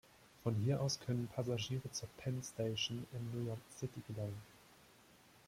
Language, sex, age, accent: German, male, 19-29, Deutschland Deutsch